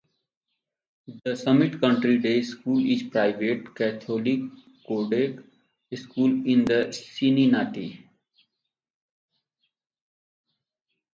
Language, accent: English, India and South Asia (India, Pakistan, Sri Lanka)